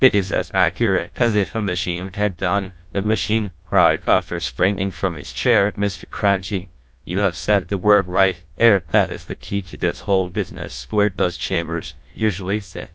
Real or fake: fake